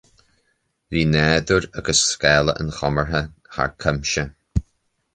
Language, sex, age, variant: Irish, male, 30-39, Gaeilge Uladh